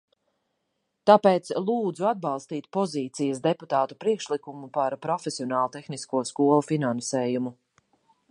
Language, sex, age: Latvian, female, 30-39